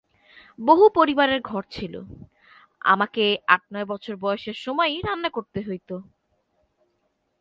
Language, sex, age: Bengali, female, 19-29